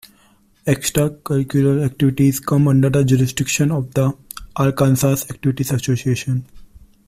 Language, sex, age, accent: English, male, 19-29, India and South Asia (India, Pakistan, Sri Lanka)